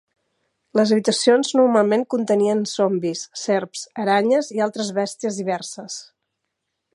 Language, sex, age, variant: Catalan, female, 50-59, Central